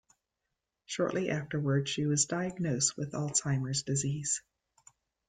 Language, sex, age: English, female, 50-59